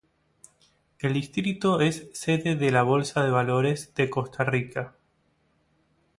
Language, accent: Spanish, Rioplatense: Argentina, Uruguay, este de Bolivia, Paraguay